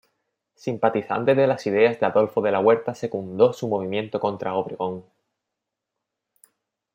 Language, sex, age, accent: Spanish, male, 19-29, España: Sur peninsular (Andalucia, Extremadura, Murcia)